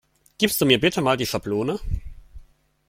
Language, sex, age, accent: German, male, 19-29, Deutschland Deutsch